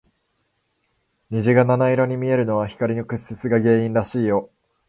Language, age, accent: Japanese, under 19, 標準語